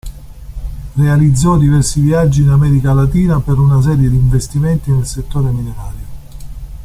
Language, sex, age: Italian, male, 60-69